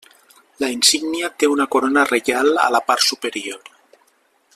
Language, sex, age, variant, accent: Catalan, male, 40-49, Valencià meridional, valencià